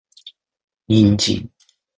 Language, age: Japanese, 30-39